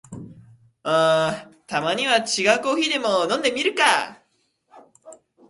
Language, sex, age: Japanese, male, 19-29